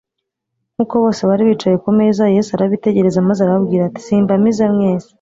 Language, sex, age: Kinyarwanda, female, 19-29